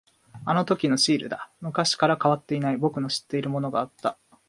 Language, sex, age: Japanese, male, 19-29